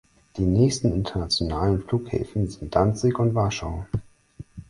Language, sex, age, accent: German, male, 19-29, Deutschland Deutsch